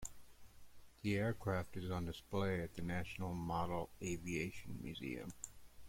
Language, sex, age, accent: English, male, 50-59, United States English